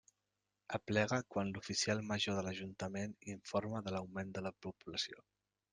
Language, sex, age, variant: Catalan, male, 30-39, Central